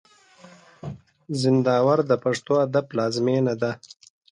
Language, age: Pashto, 30-39